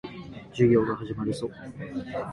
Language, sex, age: Japanese, male, 19-29